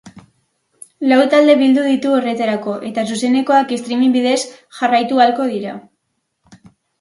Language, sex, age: Basque, female, under 19